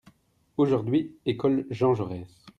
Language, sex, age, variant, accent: French, male, 30-39, Français d'Europe, Français de Belgique